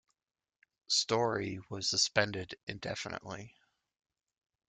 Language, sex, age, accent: English, male, 30-39, United States English